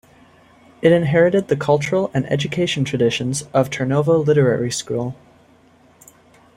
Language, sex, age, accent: English, male, 19-29, United States English